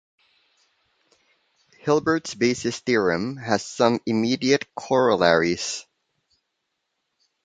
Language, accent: English, Filipino